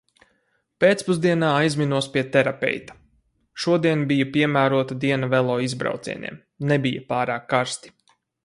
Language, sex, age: Latvian, male, 30-39